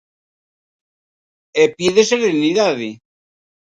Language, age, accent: Galician, 60-69, Normativo (estándar)